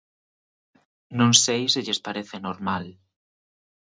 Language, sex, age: Galician, male, 30-39